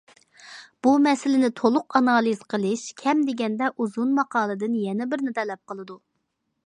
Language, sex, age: Uyghur, female, 19-29